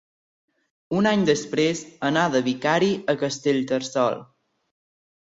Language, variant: Catalan, Central